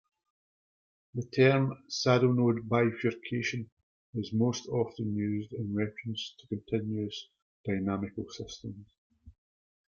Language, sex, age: English, male, 40-49